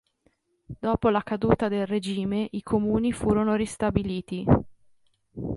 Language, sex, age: Italian, female, 30-39